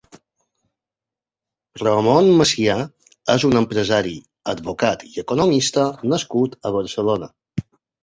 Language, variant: Catalan, Balear